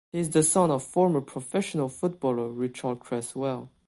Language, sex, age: English, male, 19-29